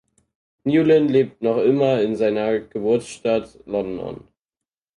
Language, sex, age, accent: German, male, under 19, Deutschland Deutsch